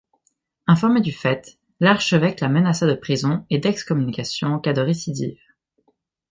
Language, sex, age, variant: French, male, under 19, Français de métropole